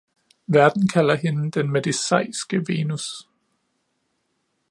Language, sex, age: Danish, male, 30-39